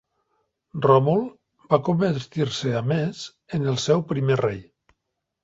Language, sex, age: Catalan, male, 60-69